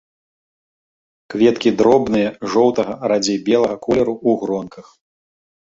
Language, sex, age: Belarusian, male, 40-49